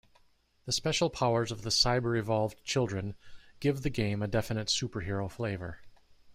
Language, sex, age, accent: English, male, 50-59, United States English